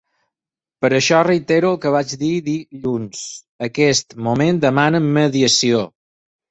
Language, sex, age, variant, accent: Catalan, male, 30-39, Balear, mallorquí